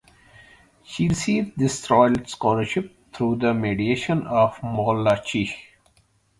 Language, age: English, 30-39